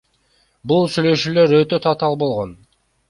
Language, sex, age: Kyrgyz, male, 19-29